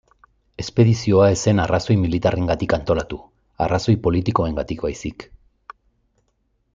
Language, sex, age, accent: Basque, male, 40-49, Erdialdekoa edo Nafarra (Gipuzkoa, Nafarroa)